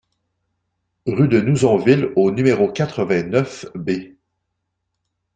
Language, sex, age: French, male, 40-49